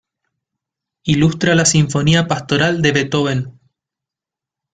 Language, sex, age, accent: Spanish, male, 30-39, Rioplatense: Argentina, Uruguay, este de Bolivia, Paraguay